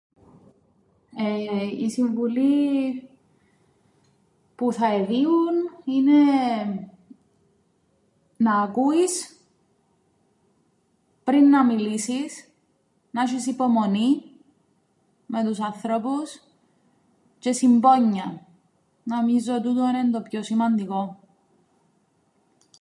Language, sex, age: Greek, female, 30-39